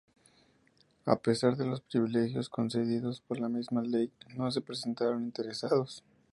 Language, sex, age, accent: Spanish, male, 19-29, México